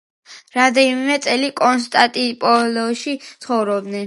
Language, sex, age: Georgian, female, under 19